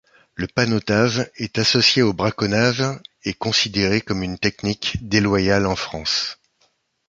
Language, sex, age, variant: French, male, 60-69, Français de métropole